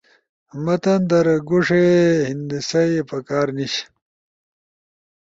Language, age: Ushojo, 19-29